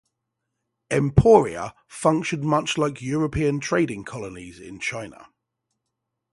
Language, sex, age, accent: English, male, 40-49, England English